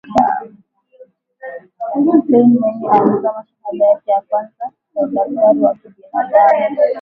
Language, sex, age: Swahili, female, 19-29